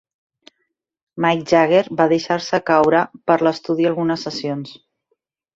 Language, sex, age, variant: Catalan, female, 40-49, Central